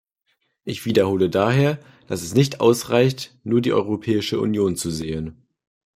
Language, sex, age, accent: German, male, 19-29, Deutschland Deutsch